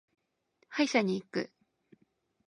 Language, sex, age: Japanese, female, 19-29